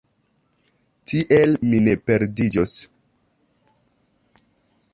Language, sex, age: Esperanto, male, 19-29